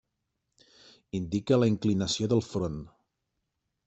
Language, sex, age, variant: Catalan, male, 30-39, Nord-Occidental